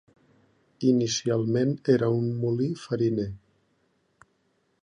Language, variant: Catalan, Central